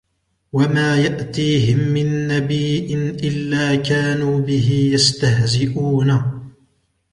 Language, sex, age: Arabic, male, 19-29